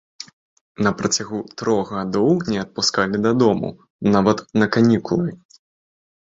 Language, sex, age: Belarusian, male, under 19